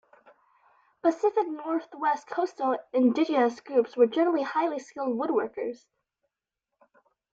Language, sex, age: English, female, 19-29